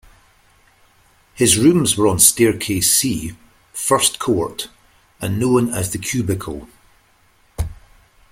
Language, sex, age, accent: English, male, 50-59, Scottish English